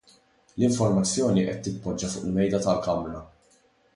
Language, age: Maltese, 19-29